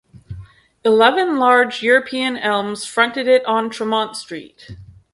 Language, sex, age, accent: English, female, 30-39, Canadian English